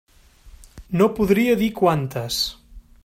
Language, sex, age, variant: Catalan, male, 30-39, Central